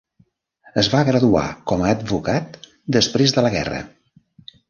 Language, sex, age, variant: Catalan, male, 70-79, Central